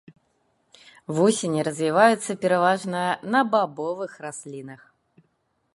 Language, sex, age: Belarusian, female, 30-39